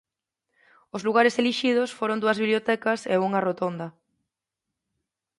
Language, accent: Galician, Normativo (estándar)